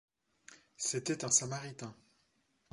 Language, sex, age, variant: French, male, 19-29, Français de métropole